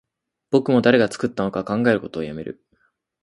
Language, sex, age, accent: Japanese, male, 19-29, 標準